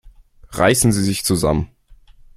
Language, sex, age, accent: German, male, under 19, Deutschland Deutsch